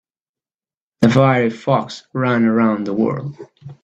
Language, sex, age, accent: English, male, 30-39, United States English